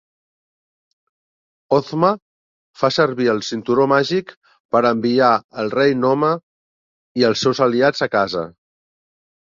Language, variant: Catalan, Central